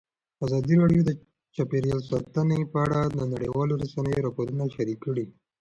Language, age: Pashto, 19-29